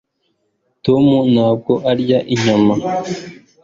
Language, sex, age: Kinyarwanda, male, 19-29